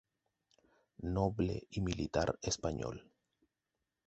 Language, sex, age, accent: Spanish, male, 19-29, Chileno: Chile, Cuyo